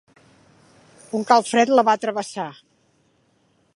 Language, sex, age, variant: Catalan, female, 50-59, Central